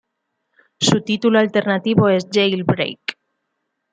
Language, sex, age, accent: Spanish, female, 30-39, España: Centro-Sur peninsular (Madrid, Toledo, Castilla-La Mancha)